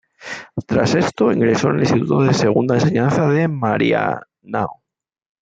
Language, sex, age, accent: Spanish, male, 40-49, España: Sur peninsular (Andalucia, Extremadura, Murcia)